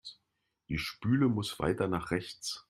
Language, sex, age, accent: German, male, 50-59, Deutschland Deutsch